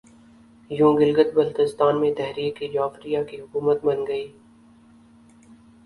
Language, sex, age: Urdu, male, 19-29